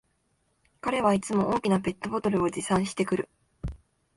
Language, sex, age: Japanese, female, 19-29